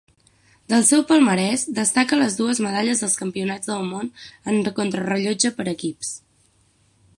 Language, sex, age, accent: Catalan, female, 19-29, central; septentrional